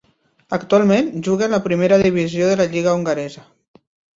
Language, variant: Catalan, Nord-Occidental